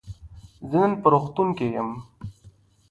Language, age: Pashto, 19-29